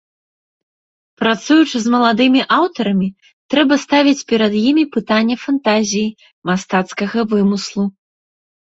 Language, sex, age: Belarusian, female, 19-29